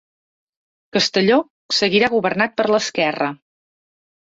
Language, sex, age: Catalan, female, 40-49